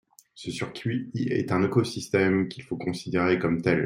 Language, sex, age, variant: French, male, 40-49, Français de métropole